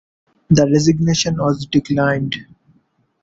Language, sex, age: English, male, 19-29